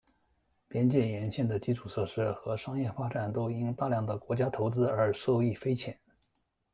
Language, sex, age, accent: Chinese, male, 19-29, 出生地：江苏省